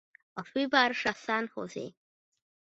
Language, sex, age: Hungarian, female, 40-49